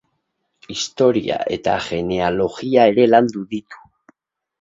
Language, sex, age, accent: Basque, male, 40-49, Mendebalekoa (Araba, Bizkaia, Gipuzkoako mendebaleko herri batzuk)